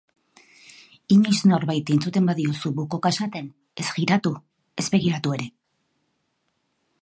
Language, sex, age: Basque, female, 50-59